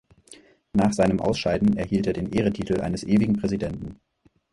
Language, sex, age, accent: German, male, 30-39, Deutschland Deutsch